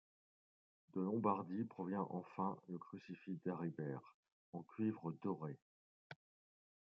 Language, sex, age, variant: French, male, 40-49, Français de métropole